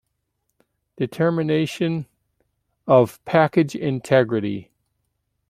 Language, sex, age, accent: English, male, 40-49, United States English